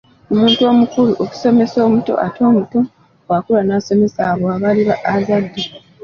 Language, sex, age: Ganda, female, 19-29